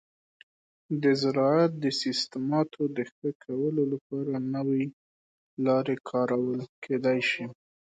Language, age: Pashto, 19-29